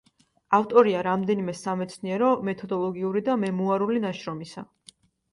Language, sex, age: Georgian, female, 19-29